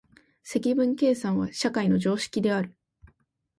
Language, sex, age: Japanese, female, 19-29